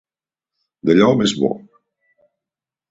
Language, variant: Catalan, Central